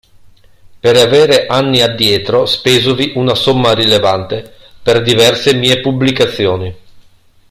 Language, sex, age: Italian, male, 50-59